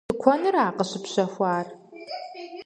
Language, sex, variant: Kabardian, female, Адыгэбзэ (Къэбэрдей, Кирил, псоми зэдай)